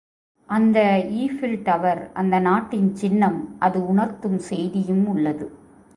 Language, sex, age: Tamil, female, 40-49